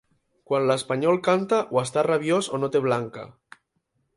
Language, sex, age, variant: Catalan, male, 19-29, Central